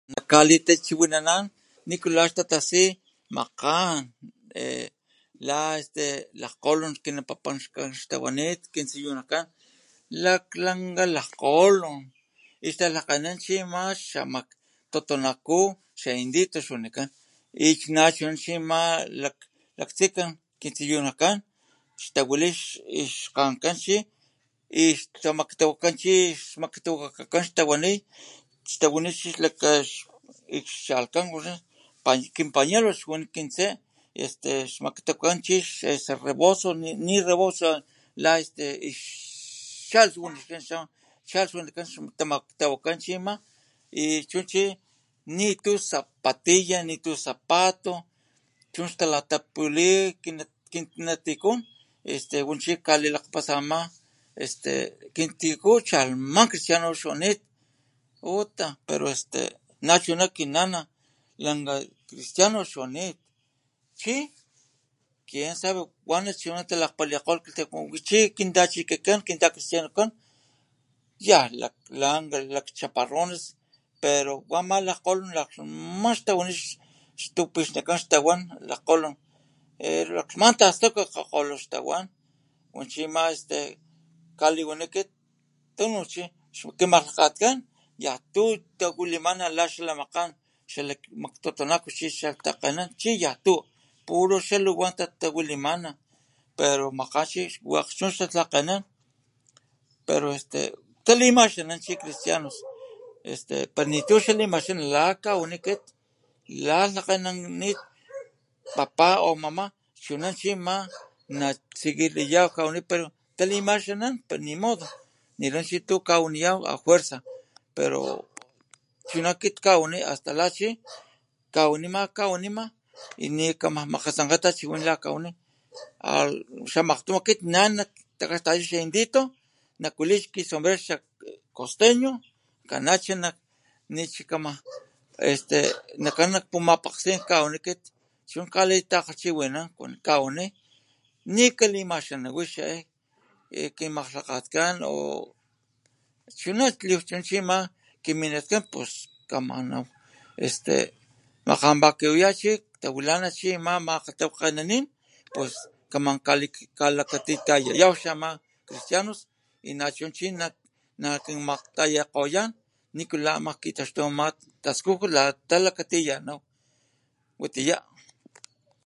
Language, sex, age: Papantla Totonac, male, 60-69